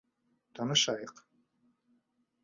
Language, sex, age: Bashkir, male, 19-29